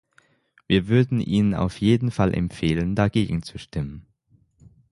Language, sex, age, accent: German, male, under 19, Deutschland Deutsch; Schweizerdeutsch